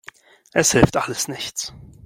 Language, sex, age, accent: German, male, 19-29, Deutschland Deutsch